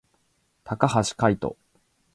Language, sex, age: Japanese, male, 19-29